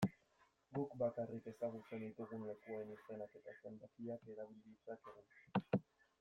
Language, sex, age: Basque, male, 19-29